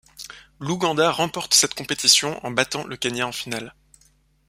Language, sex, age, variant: French, male, 30-39, Français de métropole